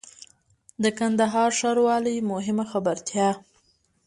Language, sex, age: Pashto, female, under 19